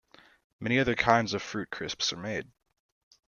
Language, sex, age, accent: English, male, under 19, United States English